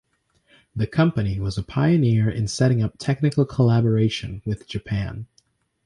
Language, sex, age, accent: English, male, under 19, United States English